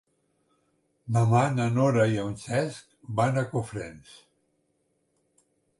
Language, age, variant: Catalan, 60-69, Central